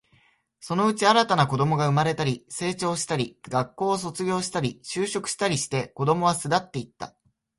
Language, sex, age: Japanese, male, 19-29